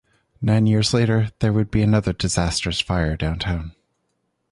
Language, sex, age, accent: English, male, 30-39, United States English